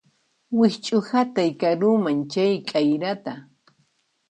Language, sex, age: Puno Quechua, female, 19-29